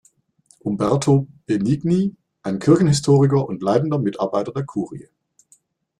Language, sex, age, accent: German, male, 40-49, Deutschland Deutsch